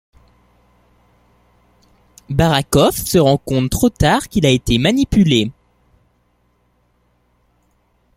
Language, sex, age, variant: French, male, under 19, Français de métropole